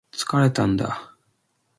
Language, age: Japanese, 19-29